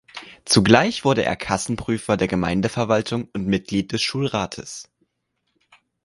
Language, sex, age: German, male, 19-29